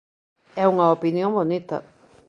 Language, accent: Galician, Normativo (estándar)